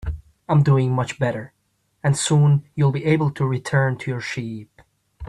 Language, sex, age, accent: English, male, 19-29, United States English